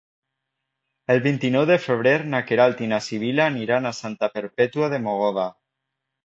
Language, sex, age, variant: Catalan, male, 19-29, Valencià septentrional